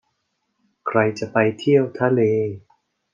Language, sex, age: Thai, male, 40-49